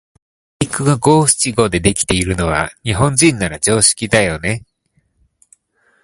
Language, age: Japanese, 19-29